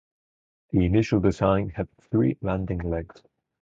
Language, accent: English, England English